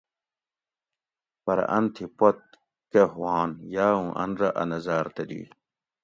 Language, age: Gawri, 40-49